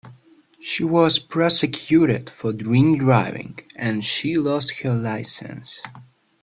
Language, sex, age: English, male, 19-29